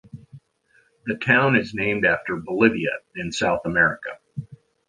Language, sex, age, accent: English, male, 50-59, United States English